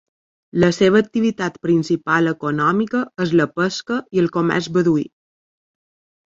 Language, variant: Catalan, Balear